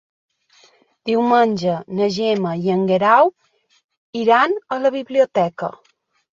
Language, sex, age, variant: Catalan, female, 30-39, Balear